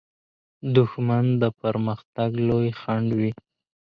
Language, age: Pashto, 19-29